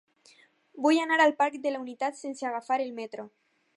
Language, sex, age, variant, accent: Catalan, female, under 19, Alacantí, valencià